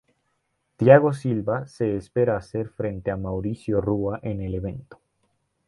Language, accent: Spanish, Andino-Pacífico: Colombia, Perú, Ecuador, oeste de Bolivia y Venezuela andina